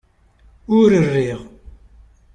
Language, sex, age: Kabyle, male, 30-39